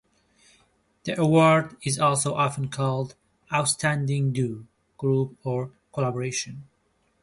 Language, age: English, 30-39